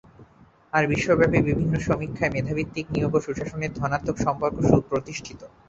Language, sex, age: Bengali, male, 19-29